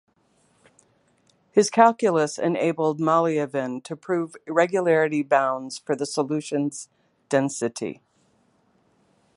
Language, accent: English, United States English